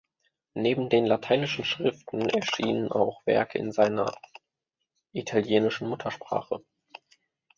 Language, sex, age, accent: German, male, 19-29, Deutschland Deutsch